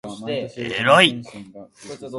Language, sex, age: Japanese, male, under 19